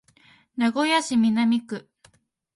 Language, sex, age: Japanese, female, 19-29